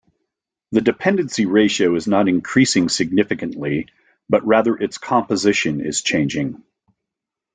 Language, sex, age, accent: English, male, 50-59, United States English